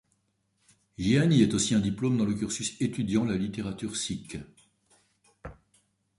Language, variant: French, Français de métropole